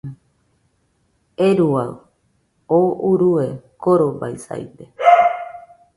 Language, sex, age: Nüpode Huitoto, female, 40-49